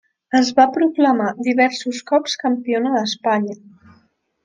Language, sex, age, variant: Catalan, female, under 19, Central